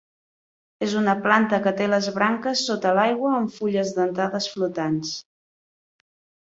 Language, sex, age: Catalan, female, 30-39